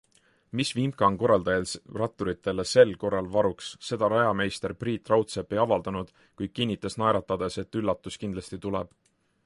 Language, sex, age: Estonian, male, 19-29